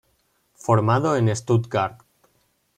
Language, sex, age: Spanish, male, 19-29